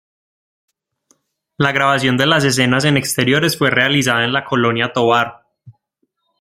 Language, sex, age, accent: Spanish, male, 19-29, Andino-Pacífico: Colombia, Perú, Ecuador, oeste de Bolivia y Venezuela andina